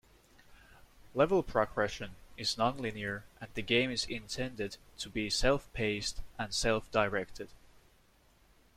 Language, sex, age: English, male, 19-29